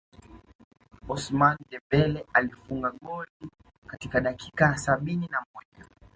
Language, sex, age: Swahili, male, 19-29